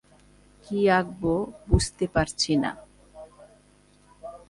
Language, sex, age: Bengali, male, 19-29